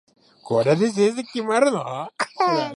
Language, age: Japanese, 30-39